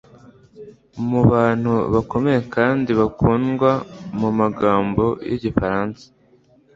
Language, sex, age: Kinyarwanda, male, under 19